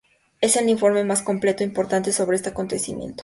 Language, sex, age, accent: Spanish, female, under 19, México